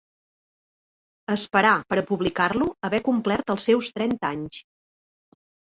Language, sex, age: Catalan, female, 40-49